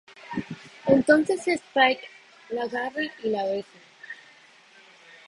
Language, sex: Spanish, female